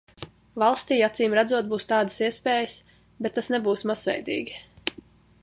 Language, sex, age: Latvian, female, 19-29